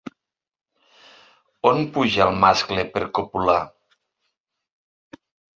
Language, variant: Catalan, Central